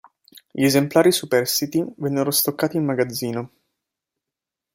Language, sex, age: Italian, male, 19-29